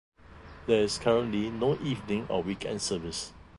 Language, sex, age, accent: English, male, 50-59, Singaporean English